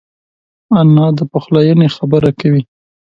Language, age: Pashto, 19-29